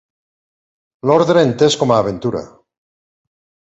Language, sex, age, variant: Catalan, male, 50-59, Nord-Occidental